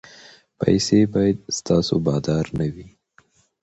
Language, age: Pashto, 30-39